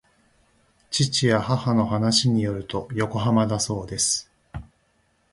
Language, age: Japanese, 40-49